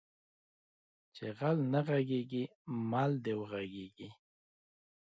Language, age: Pashto, 30-39